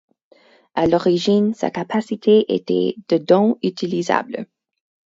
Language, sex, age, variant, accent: French, female, 19-29, Français d'Amérique du Nord, Français du Canada